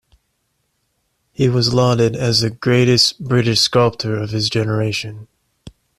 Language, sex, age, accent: English, male, 19-29, England English